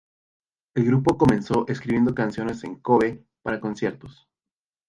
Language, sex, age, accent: Spanish, male, 19-29, México